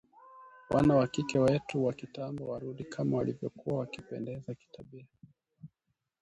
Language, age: Swahili, 19-29